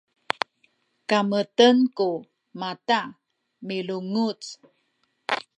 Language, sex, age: Sakizaya, female, 50-59